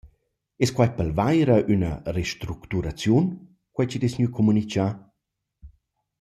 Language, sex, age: Romansh, male, 40-49